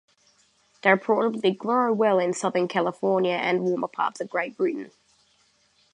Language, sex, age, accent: English, male, under 19, New Zealand English